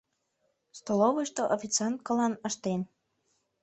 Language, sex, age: Mari, female, under 19